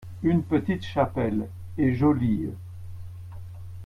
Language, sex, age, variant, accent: French, male, 70-79, Français d'Europe, Français de Belgique